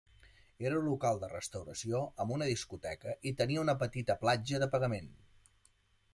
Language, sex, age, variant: Catalan, male, 40-49, Central